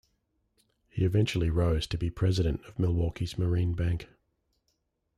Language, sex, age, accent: English, male, 40-49, Australian English